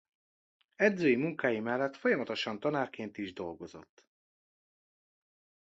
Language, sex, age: Hungarian, male, 40-49